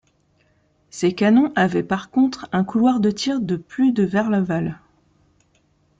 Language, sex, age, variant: French, female, 30-39, Français de métropole